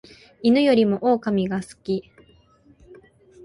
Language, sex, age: Japanese, female, 19-29